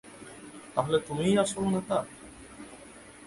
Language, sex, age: Bengali, male, 19-29